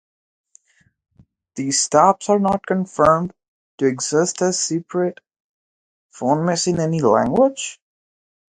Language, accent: English, India and South Asia (India, Pakistan, Sri Lanka)